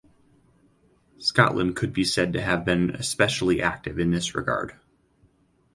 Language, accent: English, United States English